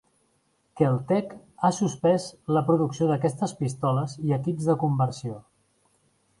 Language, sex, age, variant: Catalan, male, 40-49, Central